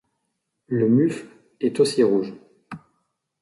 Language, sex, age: French, male, 40-49